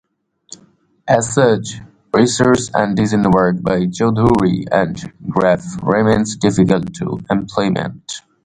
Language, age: English, 19-29